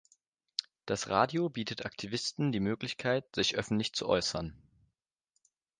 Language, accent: German, Deutschland Deutsch